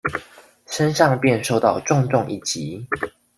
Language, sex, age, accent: Chinese, female, 19-29, 出生地：宜蘭縣